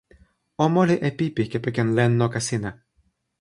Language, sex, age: Toki Pona, male, 19-29